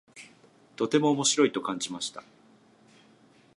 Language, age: Japanese, 40-49